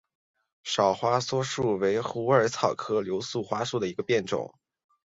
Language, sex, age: Chinese, male, 19-29